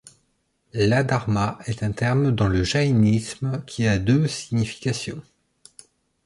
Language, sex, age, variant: French, male, 30-39, Français de métropole